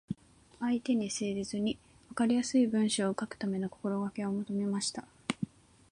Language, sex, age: Japanese, female, 19-29